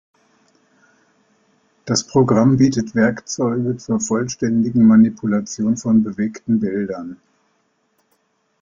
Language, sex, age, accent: German, male, 60-69, Deutschland Deutsch